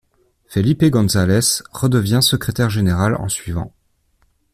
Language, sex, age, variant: French, male, 19-29, Français de métropole